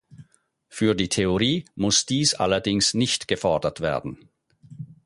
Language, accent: German, Schweizerdeutsch